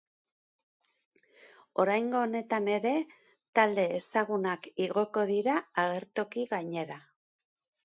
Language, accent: Basque, Erdialdekoa edo Nafarra (Gipuzkoa, Nafarroa)